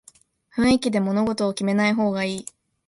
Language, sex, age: Japanese, female, 19-29